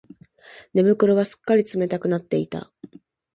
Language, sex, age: Japanese, female, 19-29